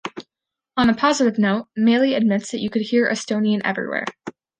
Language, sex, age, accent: English, female, under 19, United States English